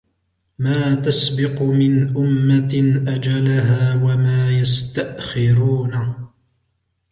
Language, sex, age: Arabic, male, 19-29